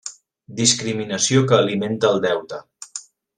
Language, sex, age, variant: Catalan, male, 40-49, Central